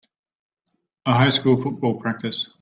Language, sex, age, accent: English, male, 40-49, Australian English